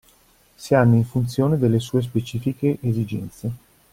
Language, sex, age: Italian, male, 40-49